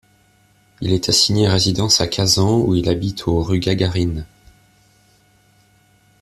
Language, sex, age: French, male, 19-29